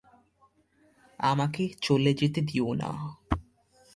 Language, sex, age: Bengali, male, under 19